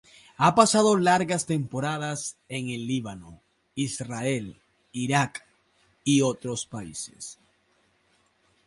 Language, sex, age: Spanish, male, 30-39